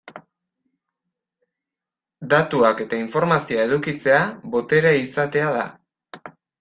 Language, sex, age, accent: Basque, male, under 19, Erdialdekoa edo Nafarra (Gipuzkoa, Nafarroa)